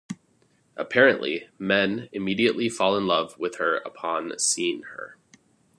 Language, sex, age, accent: English, male, 30-39, United States English